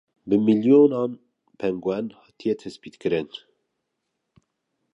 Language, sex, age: Kurdish, male, 30-39